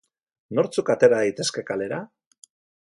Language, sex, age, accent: Basque, male, 40-49, Mendebalekoa (Araba, Bizkaia, Gipuzkoako mendebaleko herri batzuk)